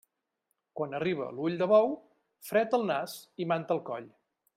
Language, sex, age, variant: Catalan, male, 50-59, Central